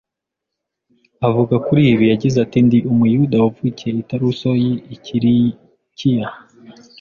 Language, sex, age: Kinyarwanda, male, 19-29